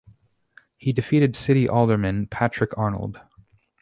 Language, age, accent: English, 30-39, United States English